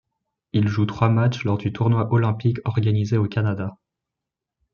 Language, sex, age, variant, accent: French, male, 19-29, Français d'Europe, Français de Suisse